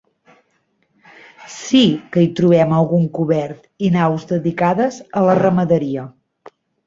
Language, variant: Catalan, Central